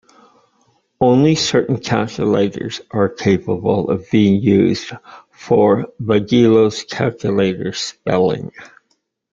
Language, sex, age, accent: English, male, 60-69, United States English